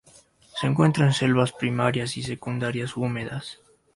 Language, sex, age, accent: Spanish, male, 19-29, Andino-Pacífico: Colombia, Perú, Ecuador, oeste de Bolivia y Venezuela andina